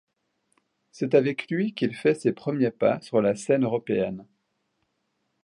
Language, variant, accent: French, Français d'Europe, Français de Suisse